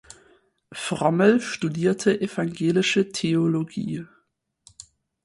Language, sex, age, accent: German, female, 19-29, Deutschland Deutsch